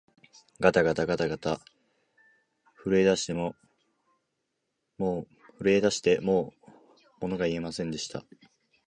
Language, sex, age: Japanese, male, 19-29